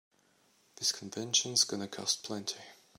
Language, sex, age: English, male, 30-39